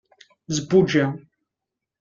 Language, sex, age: Kabyle, male, 19-29